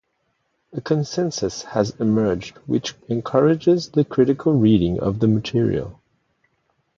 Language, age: English, 40-49